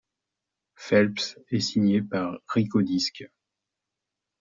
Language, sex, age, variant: French, male, 40-49, Français de métropole